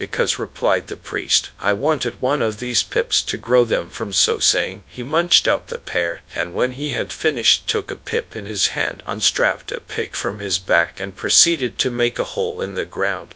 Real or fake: fake